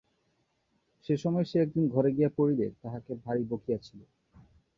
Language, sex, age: Bengali, male, 19-29